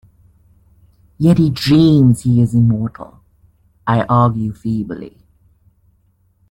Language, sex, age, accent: English, male, 19-29, Southern African (South Africa, Zimbabwe, Namibia)